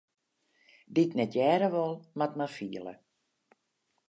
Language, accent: Western Frisian, Klaaifrysk